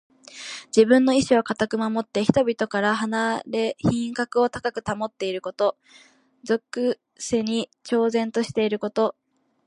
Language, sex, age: Japanese, female, 19-29